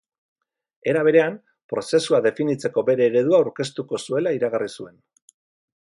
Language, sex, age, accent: Basque, male, 40-49, Mendebalekoa (Araba, Bizkaia, Gipuzkoako mendebaleko herri batzuk)